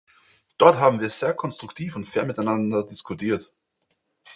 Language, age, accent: German, 19-29, Österreichisches Deutsch